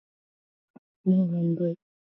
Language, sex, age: Japanese, female, 19-29